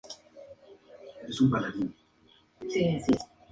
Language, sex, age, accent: Spanish, male, 19-29, México